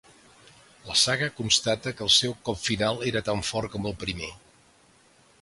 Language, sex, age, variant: Catalan, male, 60-69, Central